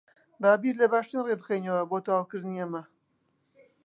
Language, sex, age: Central Kurdish, male, 19-29